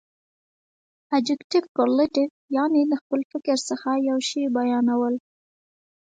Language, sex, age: Pashto, female, 19-29